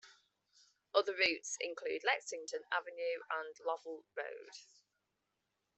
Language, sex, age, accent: English, female, 30-39, England English